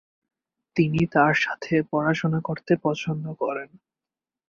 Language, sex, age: Bengali, male, 19-29